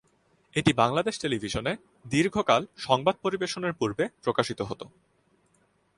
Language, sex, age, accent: Bengali, male, 19-29, প্রমিত